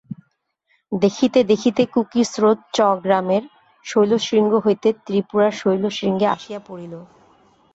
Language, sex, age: Bengali, female, 30-39